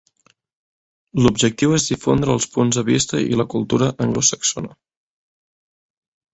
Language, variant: Catalan, Septentrional